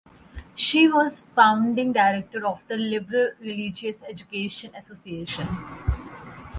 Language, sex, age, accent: English, female, 19-29, India and South Asia (India, Pakistan, Sri Lanka)